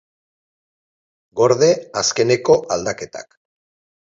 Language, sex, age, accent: Basque, male, 40-49, Erdialdekoa edo Nafarra (Gipuzkoa, Nafarroa)